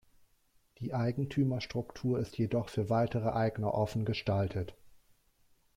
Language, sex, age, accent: German, male, 40-49, Deutschland Deutsch